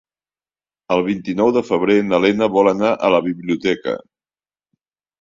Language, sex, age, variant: Catalan, male, 60-69, Central